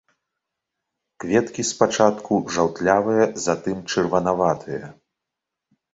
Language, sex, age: Belarusian, male, 30-39